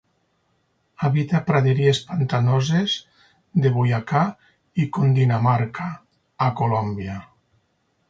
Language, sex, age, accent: Catalan, male, 50-59, Lleidatà